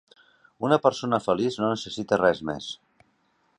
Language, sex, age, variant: Catalan, male, 50-59, Central